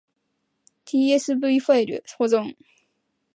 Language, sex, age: Japanese, female, under 19